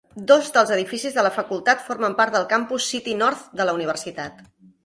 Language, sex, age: Catalan, female, 40-49